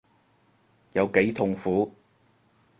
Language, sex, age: Cantonese, male, 30-39